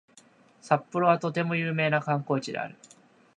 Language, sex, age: Japanese, male, 19-29